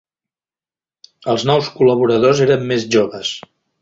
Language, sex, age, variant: Catalan, male, 40-49, Central